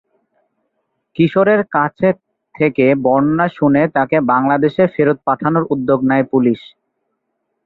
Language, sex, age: Bengali, male, 19-29